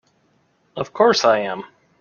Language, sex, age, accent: English, male, 30-39, United States English